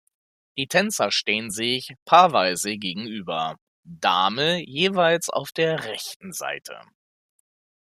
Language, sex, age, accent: German, male, 30-39, Deutschland Deutsch